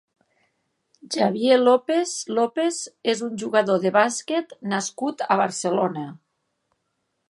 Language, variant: Catalan, Nord-Occidental